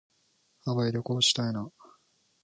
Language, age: Japanese, 19-29